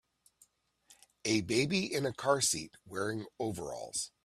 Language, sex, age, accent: English, male, 50-59, United States English